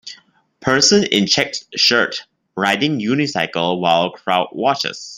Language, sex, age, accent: English, male, 19-29, Malaysian English